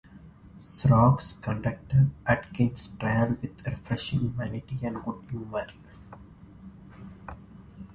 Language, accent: English, India and South Asia (India, Pakistan, Sri Lanka)